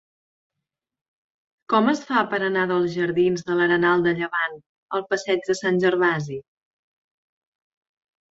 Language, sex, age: Catalan, female, 30-39